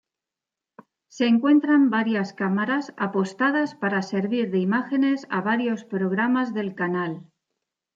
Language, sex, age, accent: Spanish, female, 50-59, España: Centro-Sur peninsular (Madrid, Toledo, Castilla-La Mancha)